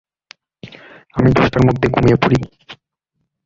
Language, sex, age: Bengali, male, 19-29